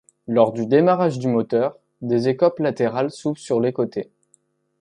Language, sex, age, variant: French, male, under 19, Français de métropole